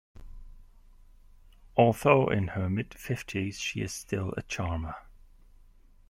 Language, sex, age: English, male, 40-49